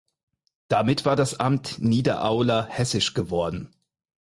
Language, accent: German, Deutschland Deutsch